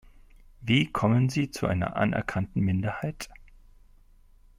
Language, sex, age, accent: German, male, 40-49, Deutschland Deutsch